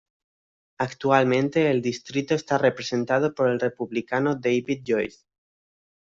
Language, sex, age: Spanish, male, 19-29